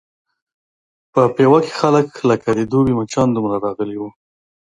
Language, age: Pashto, 30-39